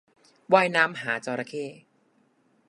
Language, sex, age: Thai, male, 19-29